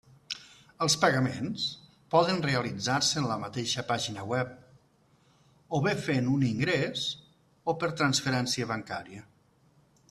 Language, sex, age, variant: Catalan, male, 40-49, Nord-Occidental